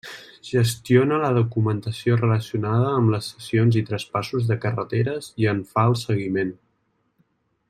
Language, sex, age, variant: Catalan, male, 19-29, Central